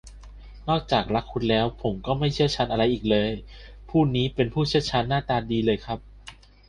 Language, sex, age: Thai, male, 19-29